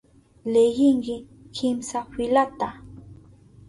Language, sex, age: Southern Pastaza Quechua, female, 19-29